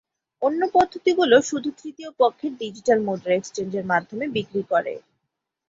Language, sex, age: Bengali, female, 19-29